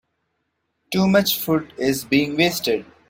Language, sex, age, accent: English, male, 19-29, India and South Asia (India, Pakistan, Sri Lanka)